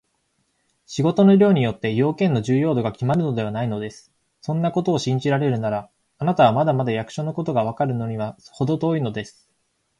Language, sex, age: Japanese, male, 19-29